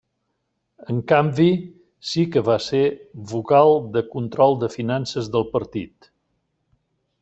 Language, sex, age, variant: Catalan, male, 60-69, Central